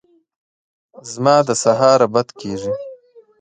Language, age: Pashto, 19-29